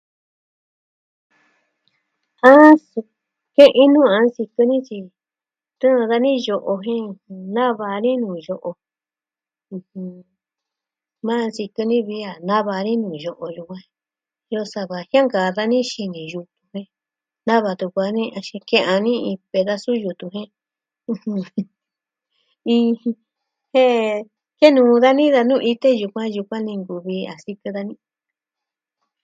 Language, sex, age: Southwestern Tlaxiaco Mixtec, female, 60-69